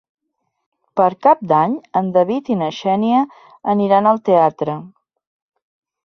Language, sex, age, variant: Catalan, female, 50-59, Central